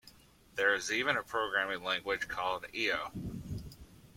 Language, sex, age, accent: English, male, 30-39, United States English